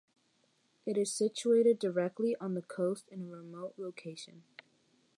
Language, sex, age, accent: English, female, under 19, United States English